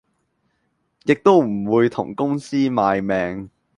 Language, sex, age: Cantonese, male, 19-29